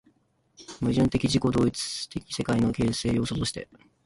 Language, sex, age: Japanese, male, 19-29